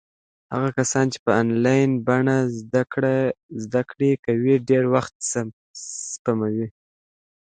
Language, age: Pashto, 30-39